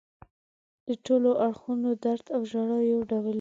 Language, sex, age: Pashto, female, 19-29